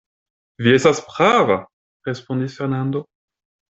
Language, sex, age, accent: Esperanto, male, 19-29, Internacia